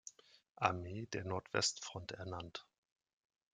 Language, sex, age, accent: German, male, 30-39, Deutschland Deutsch